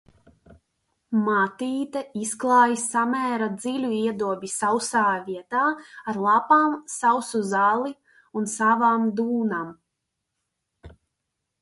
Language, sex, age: Latvian, female, 19-29